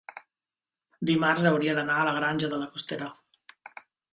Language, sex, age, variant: Catalan, male, 30-39, Central